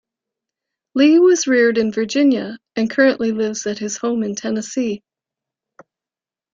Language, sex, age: English, female, 50-59